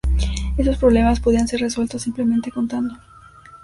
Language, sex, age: Spanish, female, under 19